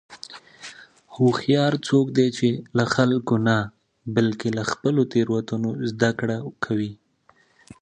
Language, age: Pashto, 19-29